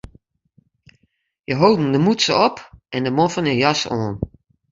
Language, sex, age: Western Frisian, female, 50-59